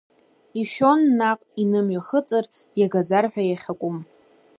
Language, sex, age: Abkhazian, female, under 19